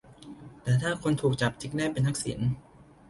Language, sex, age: Thai, male, 19-29